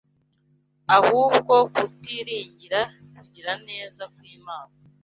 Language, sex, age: Kinyarwanda, female, 19-29